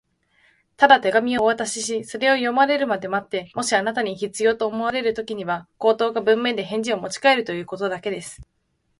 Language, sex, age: Japanese, female, 19-29